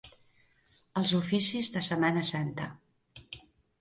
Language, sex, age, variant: Catalan, female, 60-69, Central